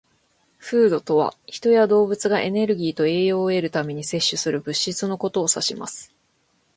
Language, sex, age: Japanese, female, 19-29